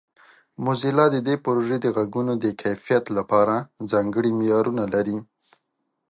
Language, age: Pashto, 19-29